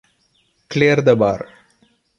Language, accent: English, India and South Asia (India, Pakistan, Sri Lanka)